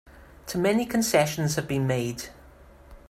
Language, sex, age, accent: English, male, 50-59, Welsh English